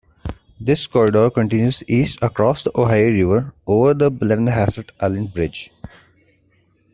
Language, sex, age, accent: English, male, 19-29, India and South Asia (India, Pakistan, Sri Lanka)